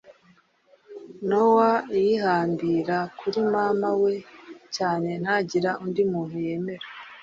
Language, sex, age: Kinyarwanda, female, 30-39